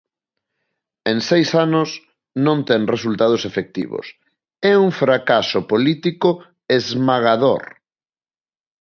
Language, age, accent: Galician, 30-39, Normativo (estándar)